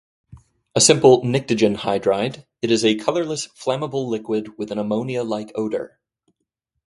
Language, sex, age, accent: English, male, 30-39, United States English